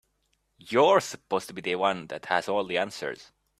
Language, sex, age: English, male, 30-39